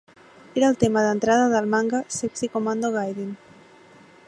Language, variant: Catalan, Central